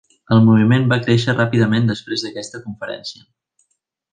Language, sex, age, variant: Catalan, male, 19-29, Central